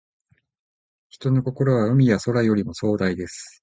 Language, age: Japanese, 50-59